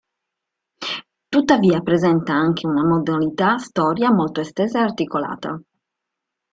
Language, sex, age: Italian, female, 40-49